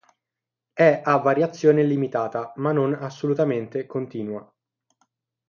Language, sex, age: Italian, male, 19-29